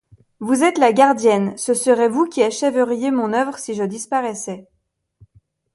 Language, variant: French, Français de métropole